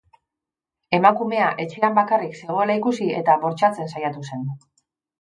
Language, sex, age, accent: Basque, female, 50-59, Mendebalekoa (Araba, Bizkaia, Gipuzkoako mendebaleko herri batzuk)